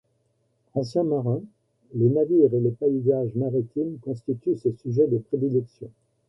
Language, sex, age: French, male, 70-79